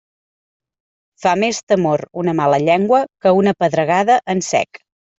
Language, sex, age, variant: Catalan, female, 30-39, Central